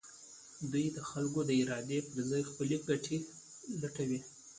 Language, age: Pashto, 19-29